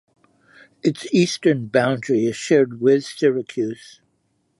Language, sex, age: English, male, 70-79